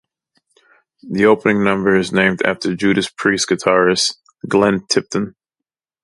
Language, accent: English, United States English